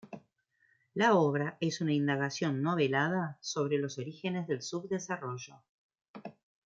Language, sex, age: Spanish, female, 50-59